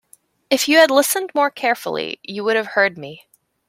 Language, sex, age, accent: English, female, 19-29, Canadian English